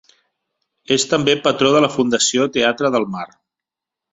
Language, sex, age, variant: Catalan, male, 40-49, Central